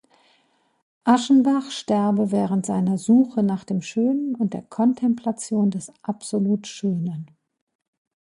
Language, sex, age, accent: German, female, 50-59, Deutschland Deutsch